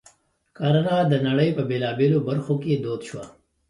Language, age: Pashto, 30-39